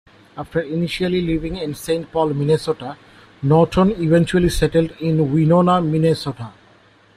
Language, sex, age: English, male, 40-49